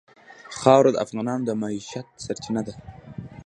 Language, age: Pashto, under 19